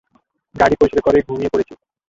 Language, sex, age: Bengali, male, 19-29